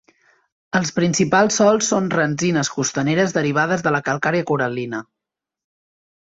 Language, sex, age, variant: Catalan, male, 19-29, Central